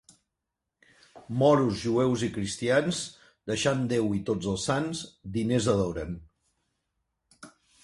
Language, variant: Catalan, Central